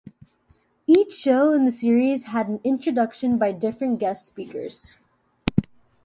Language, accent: English, United States English